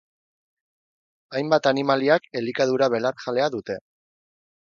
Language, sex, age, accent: Basque, male, 30-39, Erdialdekoa edo Nafarra (Gipuzkoa, Nafarroa)